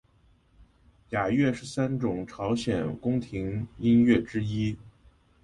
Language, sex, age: Chinese, male, 30-39